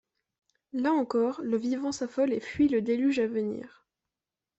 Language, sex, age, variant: French, female, 19-29, Français de métropole